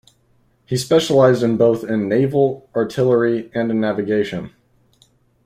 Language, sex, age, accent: English, male, 19-29, United States English